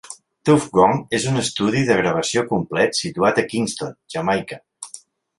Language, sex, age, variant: Catalan, male, 40-49, Central